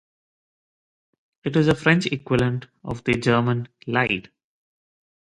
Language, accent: English, India and South Asia (India, Pakistan, Sri Lanka)